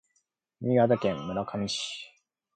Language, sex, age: Japanese, male, 19-29